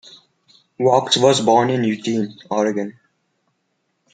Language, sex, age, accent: English, male, 19-29, India and South Asia (India, Pakistan, Sri Lanka)